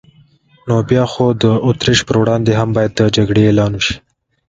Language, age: Pashto, 19-29